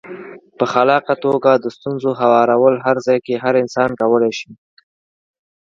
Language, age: Pashto, under 19